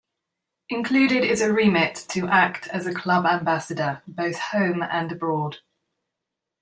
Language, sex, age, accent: English, female, 40-49, England English